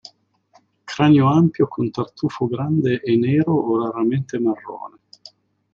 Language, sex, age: Italian, male, 40-49